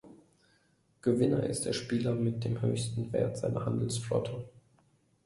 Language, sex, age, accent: German, male, 19-29, Deutschland Deutsch